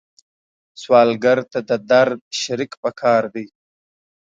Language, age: Pashto, 19-29